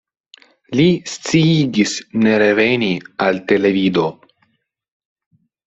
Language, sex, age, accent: Esperanto, male, under 19, Internacia